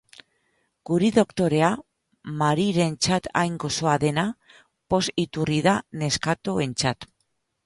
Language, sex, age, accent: Basque, female, 50-59, Mendebalekoa (Araba, Bizkaia, Gipuzkoako mendebaleko herri batzuk)